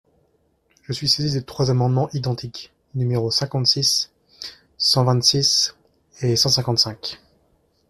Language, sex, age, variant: French, male, 30-39, Français de métropole